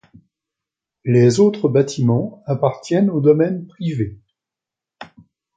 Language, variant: French, Français de métropole